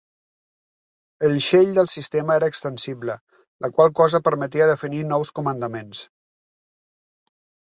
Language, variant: Catalan, Nord-Occidental